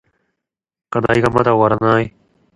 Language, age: Japanese, 19-29